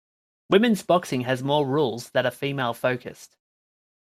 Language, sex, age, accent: English, male, 19-29, Australian English